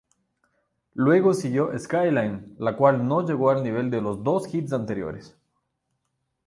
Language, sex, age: Spanish, male, 40-49